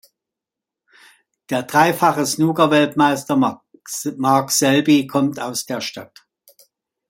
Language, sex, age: German, male, 50-59